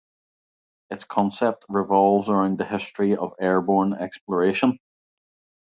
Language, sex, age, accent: English, male, 40-49, Northern Irish